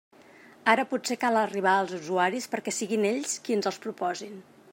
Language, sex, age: Catalan, female, 40-49